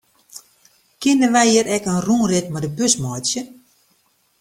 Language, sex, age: Western Frisian, female, 50-59